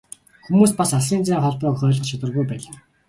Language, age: Mongolian, 19-29